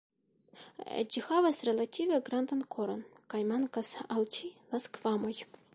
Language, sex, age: Esperanto, female, 19-29